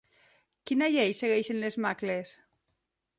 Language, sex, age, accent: Catalan, female, 40-49, valencià